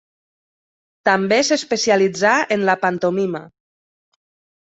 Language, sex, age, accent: Catalan, female, 30-39, valencià